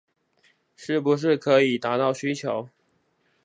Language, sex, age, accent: Chinese, male, 19-29, 出生地：臺北市; 出生地：新北市